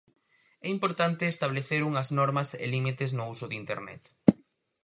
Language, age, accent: Galician, 19-29, Central (gheada)